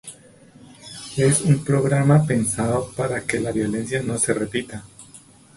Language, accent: Spanish, Andino-Pacífico: Colombia, Perú, Ecuador, oeste de Bolivia y Venezuela andina